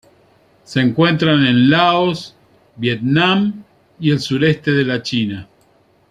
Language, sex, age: Spanish, male, 50-59